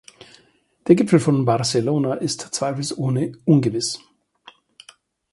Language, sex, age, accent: German, male, 50-59, Deutschland Deutsch